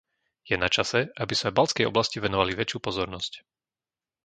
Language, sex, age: Slovak, male, 30-39